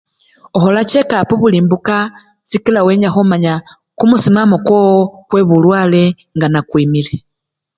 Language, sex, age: Luyia, female, 50-59